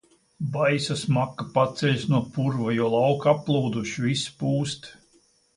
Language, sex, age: Latvian, male, 70-79